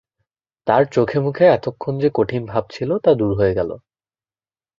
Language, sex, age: Bengali, male, under 19